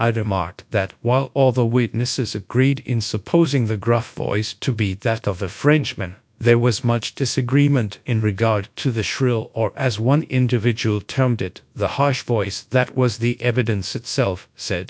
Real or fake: fake